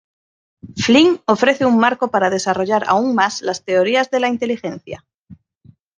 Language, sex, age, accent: Spanish, female, 40-49, España: Norte peninsular (Asturias, Castilla y León, Cantabria, País Vasco, Navarra, Aragón, La Rioja, Guadalajara, Cuenca)